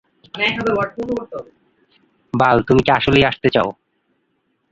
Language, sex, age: Bengali, male, 19-29